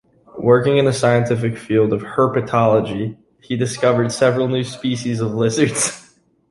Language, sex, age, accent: English, male, 19-29, United States English